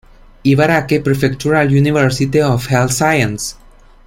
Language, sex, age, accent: Spanish, male, 19-29, América central